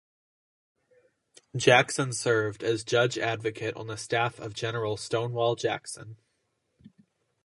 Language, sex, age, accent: English, male, under 19, United States English